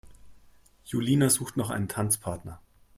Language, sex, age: German, male, 30-39